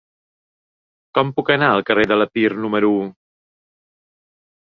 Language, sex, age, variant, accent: Catalan, male, 40-49, Balear, menorquí